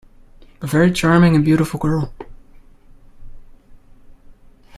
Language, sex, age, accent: English, male, 19-29, United States English